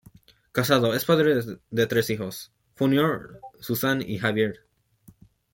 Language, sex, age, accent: Spanish, male, under 19, México